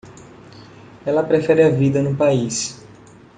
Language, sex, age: Portuguese, male, 30-39